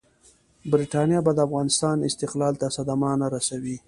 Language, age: Pashto, 19-29